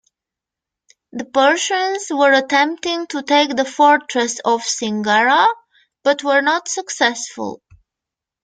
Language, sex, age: English, female, 50-59